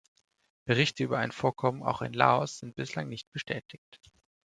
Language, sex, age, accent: German, male, 19-29, Deutschland Deutsch